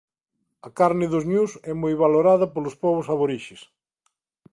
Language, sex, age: Galician, male, 40-49